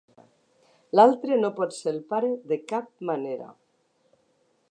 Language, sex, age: Catalan, female, 60-69